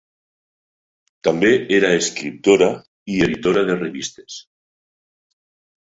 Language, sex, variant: Catalan, male, Nord-Occidental